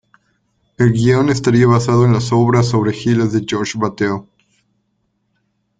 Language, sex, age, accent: Spanish, male, 30-39, México